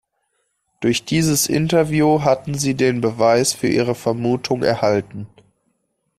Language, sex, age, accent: German, male, 19-29, Deutschland Deutsch